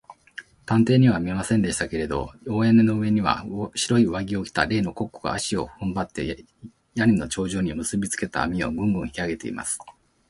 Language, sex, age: Japanese, male, 40-49